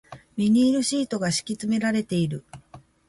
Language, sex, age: Japanese, female, 50-59